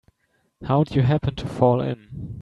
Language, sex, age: English, male, 19-29